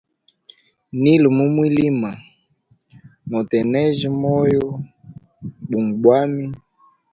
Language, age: Hemba, 19-29